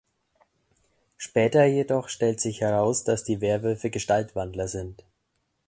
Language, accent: German, Deutschland Deutsch